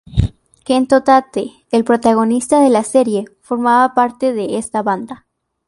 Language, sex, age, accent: Spanish, female, under 19, México